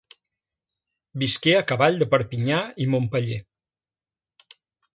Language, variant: Catalan, Central